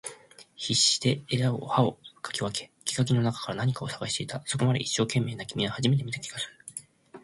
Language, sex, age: Japanese, male, 19-29